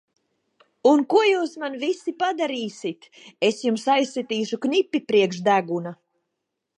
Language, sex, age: Latvian, female, 40-49